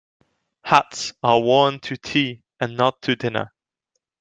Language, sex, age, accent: English, male, 19-29, England English